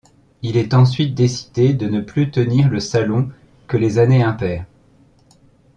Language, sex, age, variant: French, male, 30-39, Français de métropole